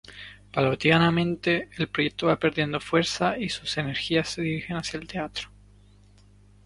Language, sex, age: Spanish, male, 19-29